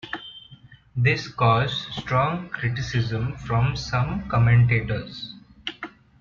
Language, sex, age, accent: English, male, 19-29, India and South Asia (India, Pakistan, Sri Lanka)